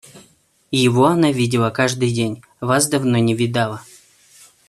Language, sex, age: Russian, male, 19-29